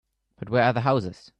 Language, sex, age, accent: English, male, under 19, England English